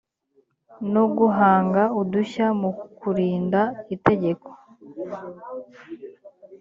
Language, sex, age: Kinyarwanda, female, under 19